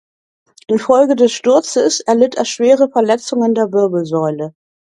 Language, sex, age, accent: German, female, 60-69, Deutschland Deutsch